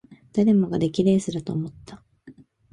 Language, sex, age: Japanese, female, 19-29